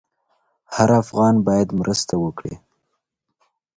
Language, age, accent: Pashto, 19-29, معیاري پښتو